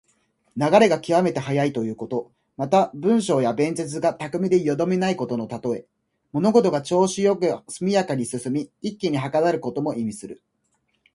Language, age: Japanese, 19-29